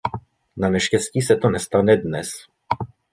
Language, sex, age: Czech, male, 30-39